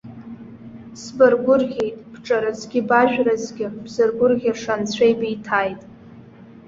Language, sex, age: Abkhazian, female, under 19